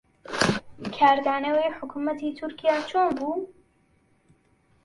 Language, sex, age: Central Kurdish, male, 40-49